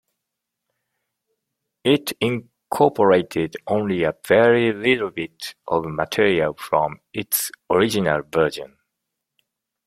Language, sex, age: English, male, 50-59